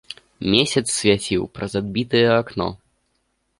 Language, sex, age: Belarusian, male, under 19